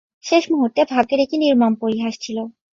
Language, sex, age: Bengali, female, 19-29